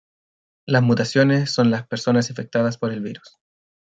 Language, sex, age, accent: Spanish, male, 19-29, Chileno: Chile, Cuyo